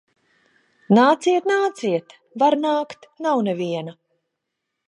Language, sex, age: Latvian, female, 40-49